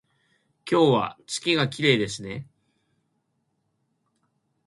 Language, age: Japanese, 60-69